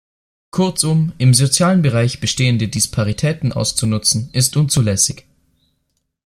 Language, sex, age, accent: German, male, 19-29, Österreichisches Deutsch